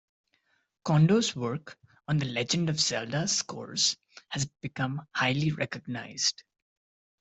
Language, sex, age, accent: English, male, 19-29, India and South Asia (India, Pakistan, Sri Lanka)